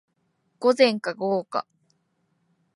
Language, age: Japanese, 19-29